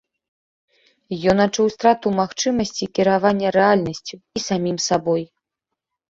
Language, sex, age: Belarusian, female, 19-29